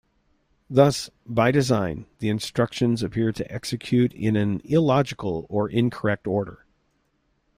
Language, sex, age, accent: English, male, 50-59, United States English